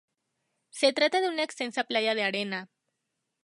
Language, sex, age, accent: Spanish, female, 19-29, México